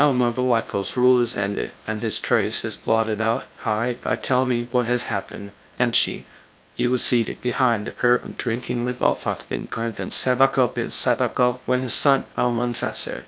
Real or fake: fake